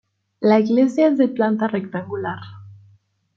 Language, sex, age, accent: Spanish, female, 19-29, México